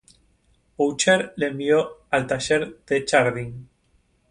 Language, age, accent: Spanish, 30-39, Rioplatense: Argentina, Uruguay, este de Bolivia, Paraguay